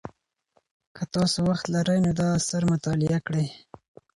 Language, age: Pashto, 19-29